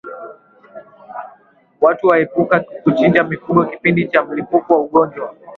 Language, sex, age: Swahili, male, 19-29